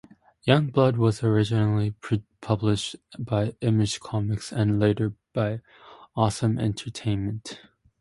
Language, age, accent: English, 19-29, United States English